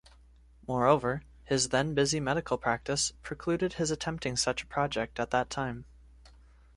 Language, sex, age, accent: English, male, 19-29, United States English